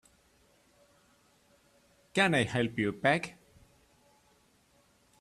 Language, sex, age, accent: English, male, 50-59, India and South Asia (India, Pakistan, Sri Lanka)